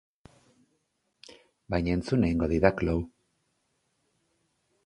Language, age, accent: Basque, 50-59, Mendebalekoa (Araba, Bizkaia, Gipuzkoako mendebaleko herri batzuk)